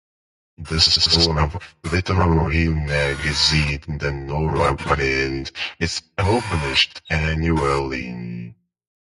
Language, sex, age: English, male, 40-49